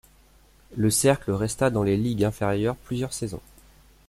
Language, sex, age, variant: French, male, 30-39, Français de métropole